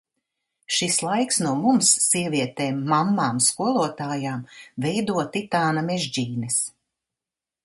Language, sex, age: Latvian, female, 60-69